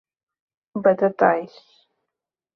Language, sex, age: Portuguese, female, 19-29